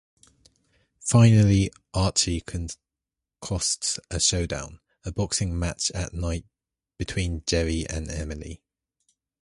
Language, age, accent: English, 19-29, England English